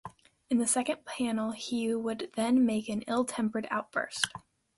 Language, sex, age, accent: English, female, under 19, United States English